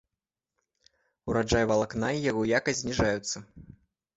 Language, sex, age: Belarusian, male, 30-39